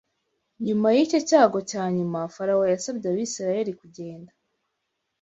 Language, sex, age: Kinyarwanda, female, 19-29